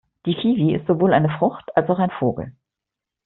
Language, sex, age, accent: German, female, 50-59, Deutschland Deutsch